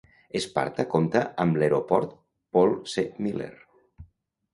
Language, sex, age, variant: Catalan, male, 50-59, Nord-Occidental